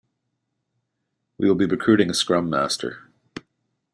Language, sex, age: English, male, 50-59